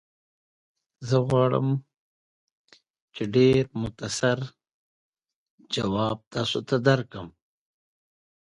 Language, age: English, 19-29